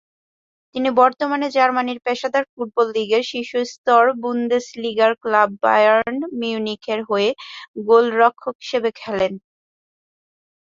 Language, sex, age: Bengali, female, 19-29